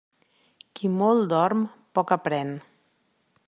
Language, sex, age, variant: Catalan, female, 40-49, Central